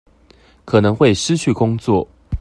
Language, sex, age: Chinese, male, 19-29